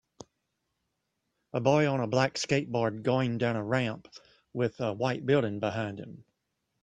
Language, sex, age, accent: English, male, 40-49, United States English